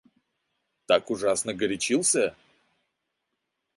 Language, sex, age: Russian, male, 30-39